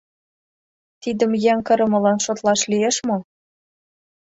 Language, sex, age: Mari, female, 19-29